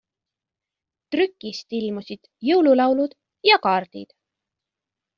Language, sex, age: Estonian, female, 19-29